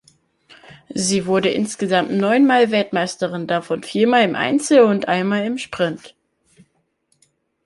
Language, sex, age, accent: German, male, under 19, Deutschland Deutsch